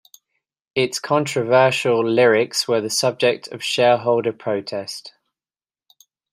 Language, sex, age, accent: English, male, 40-49, England English